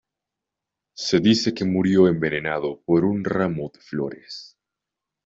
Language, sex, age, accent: Spanish, male, under 19, Andino-Pacífico: Colombia, Perú, Ecuador, oeste de Bolivia y Venezuela andina